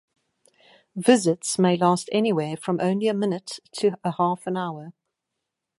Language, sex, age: English, female, 30-39